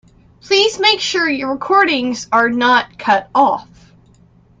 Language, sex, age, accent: English, female, 19-29, United States English